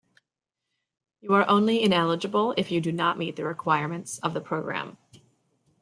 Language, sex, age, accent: English, female, 19-29, United States English